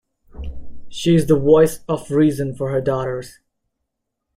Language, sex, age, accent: English, male, 19-29, United States English